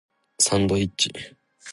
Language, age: Japanese, 19-29